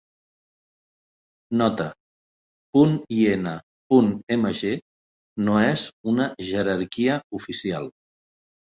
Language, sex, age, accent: Catalan, male, 50-59, Neutre